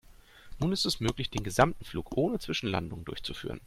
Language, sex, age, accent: German, male, 30-39, Deutschland Deutsch